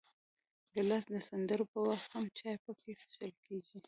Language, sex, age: Pashto, female, 19-29